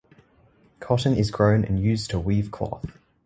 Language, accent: English, Australian English